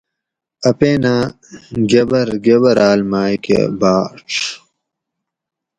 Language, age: Gawri, 19-29